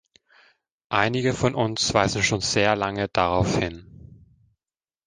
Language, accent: German, Österreichisches Deutsch